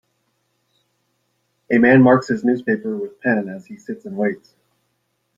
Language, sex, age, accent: English, male, 40-49, United States English